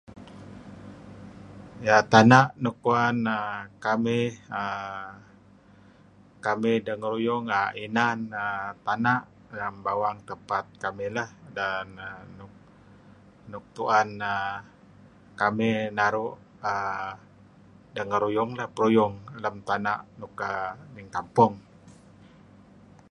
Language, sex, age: Kelabit, male, 60-69